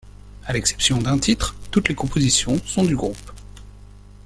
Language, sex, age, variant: French, male, 40-49, Français de métropole